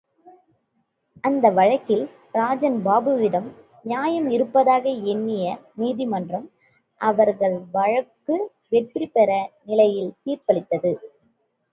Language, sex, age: Tamil, female, 19-29